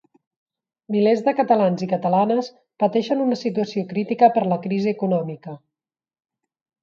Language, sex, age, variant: Catalan, female, 40-49, Central